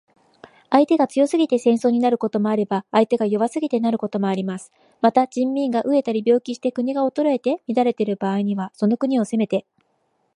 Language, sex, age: Japanese, female, 40-49